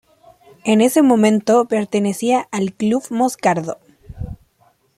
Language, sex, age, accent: Spanish, female, under 19, Chileno: Chile, Cuyo